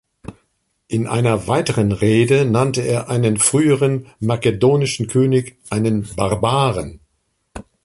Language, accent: German, Deutschland Deutsch